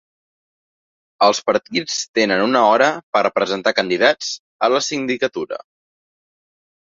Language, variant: Catalan, Central